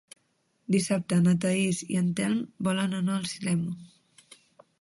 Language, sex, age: Catalan, female, 19-29